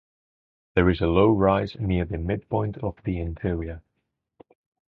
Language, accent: English, England English